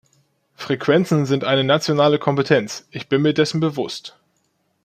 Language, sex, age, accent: German, male, 19-29, Deutschland Deutsch